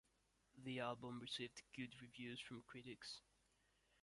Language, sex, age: English, male, under 19